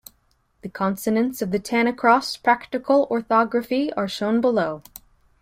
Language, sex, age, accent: English, female, 19-29, United States English